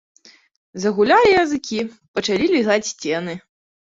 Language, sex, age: Belarusian, female, 19-29